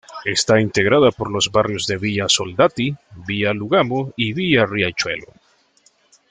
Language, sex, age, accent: Spanish, male, 30-39, América central